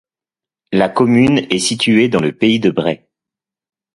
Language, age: French, 40-49